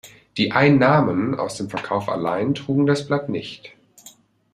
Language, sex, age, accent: German, male, 19-29, Deutschland Deutsch